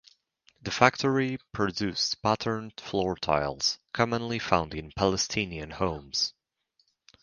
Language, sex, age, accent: English, male, 19-29, United States English